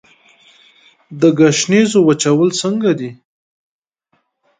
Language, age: Pashto, 30-39